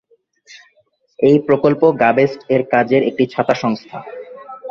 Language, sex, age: Bengali, male, 19-29